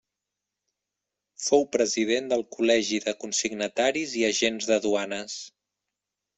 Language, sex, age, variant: Catalan, male, 30-39, Central